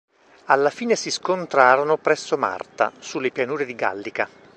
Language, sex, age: Italian, male, 50-59